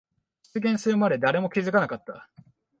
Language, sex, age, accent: Japanese, male, 19-29, 標準語